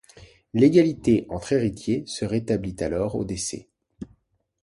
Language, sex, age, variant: French, male, 40-49, Français de métropole